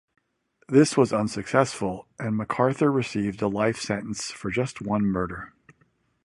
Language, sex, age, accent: English, male, 60-69, United States English